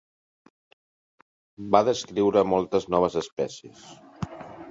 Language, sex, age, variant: Catalan, male, 50-59, Central